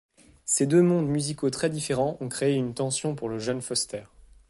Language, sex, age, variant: French, male, 19-29, Français de métropole